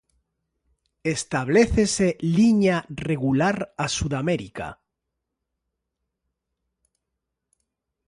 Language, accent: Galician, Normativo (estándar)